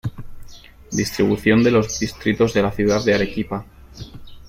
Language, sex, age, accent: Spanish, male, 19-29, España: Centro-Sur peninsular (Madrid, Toledo, Castilla-La Mancha)